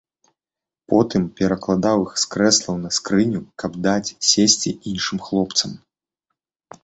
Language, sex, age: Belarusian, male, 30-39